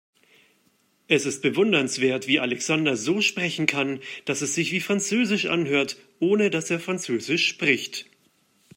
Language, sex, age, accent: German, male, 30-39, Deutschland Deutsch